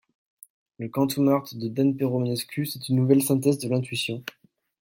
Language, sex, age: French, male, 19-29